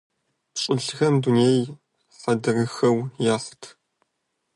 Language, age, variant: Kabardian, 19-29, Адыгэбзэ (Къэбэрдей, Кирил, псоми зэдай)